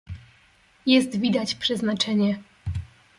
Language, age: Polish, 19-29